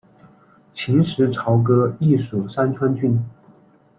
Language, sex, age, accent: Chinese, male, 19-29, 出生地：四川省